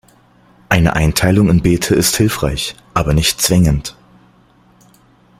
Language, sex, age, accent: German, male, 30-39, Deutschland Deutsch